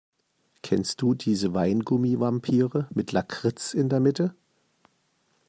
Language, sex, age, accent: German, male, 50-59, Deutschland Deutsch